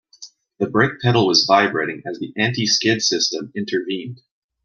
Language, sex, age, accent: English, male, 30-39, Canadian English